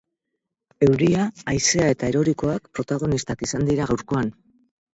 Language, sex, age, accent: Basque, female, 60-69, Mendebalekoa (Araba, Bizkaia, Gipuzkoako mendebaleko herri batzuk)